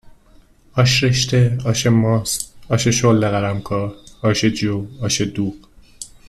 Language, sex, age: Persian, male, 19-29